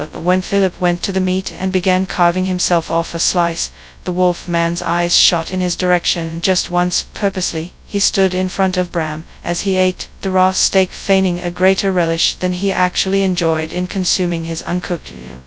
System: TTS, FastPitch